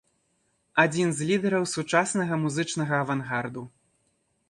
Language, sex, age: Belarusian, male, 19-29